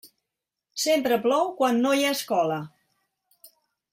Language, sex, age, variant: Catalan, female, 60-69, Central